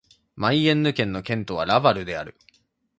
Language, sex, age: Japanese, male, 19-29